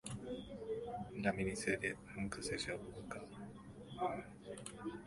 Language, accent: Spanish, Rioplatense: Argentina, Uruguay, este de Bolivia, Paraguay